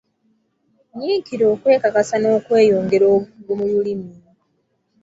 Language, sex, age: Ganda, female, 19-29